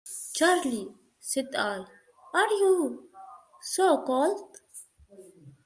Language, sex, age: English, female, 40-49